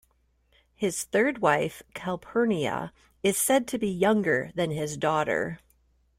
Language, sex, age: English, female, 50-59